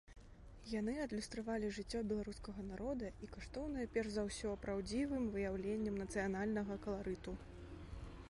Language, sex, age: Belarusian, female, 19-29